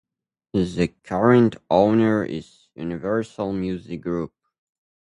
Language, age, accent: English, under 19, United States English